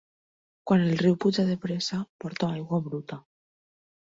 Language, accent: Catalan, valencià